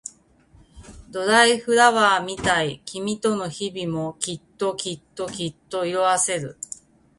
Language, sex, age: Japanese, female, 40-49